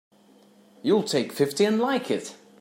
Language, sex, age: English, male, 30-39